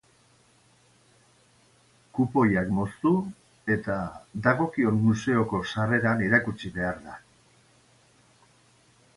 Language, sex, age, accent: Basque, male, 60-69, Erdialdekoa edo Nafarra (Gipuzkoa, Nafarroa)